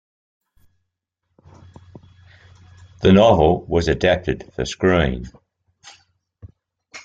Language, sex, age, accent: English, male, 60-69, Australian English